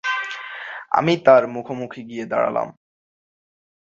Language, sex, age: Bengali, male, 19-29